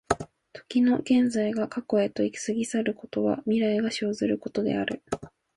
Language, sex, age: Japanese, female, 19-29